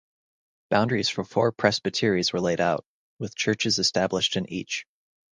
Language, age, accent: English, 19-29, United States English